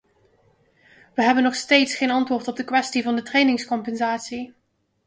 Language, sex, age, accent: Dutch, female, 30-39, Nederlands Nederlands